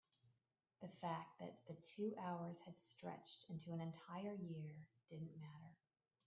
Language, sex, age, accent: English, female, 40-49, United States English